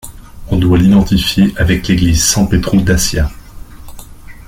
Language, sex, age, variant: French, male, 40-49, Français de métropole